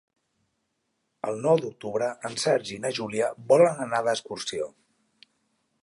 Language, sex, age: Catalan, male, 40-49